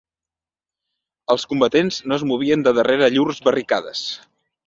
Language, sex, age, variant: Catalan, male, 30-39, Central